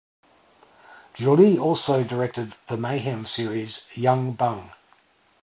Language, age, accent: English, 50-59, Australian English